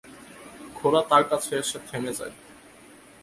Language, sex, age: Bengali, male, 19-29